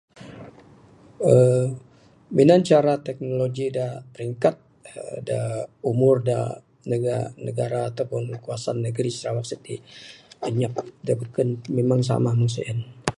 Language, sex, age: Bukar-Sadung Bidayuh, male, 60-69